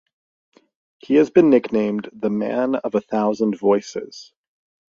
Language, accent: English, Canadian English